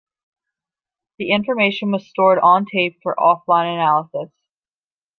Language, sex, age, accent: English, female, 19-29, United States English